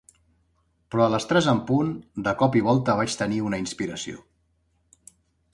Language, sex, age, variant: Catalan, male, 40-49, Central